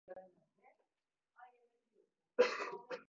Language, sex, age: Japanese, male, 19-29